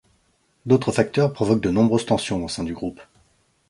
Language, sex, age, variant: French, male, 30-39, Français de métropole